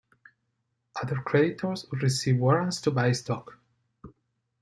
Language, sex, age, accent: English, male, 40-49, United States English